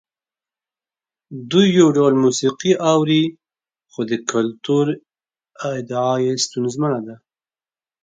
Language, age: Pashto, 19-29